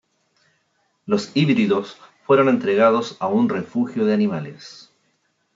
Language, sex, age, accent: Spanish, male, 30-39, Chileno: Chile, Cuyo